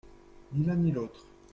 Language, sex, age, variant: French, male, 19-29, Français de métropole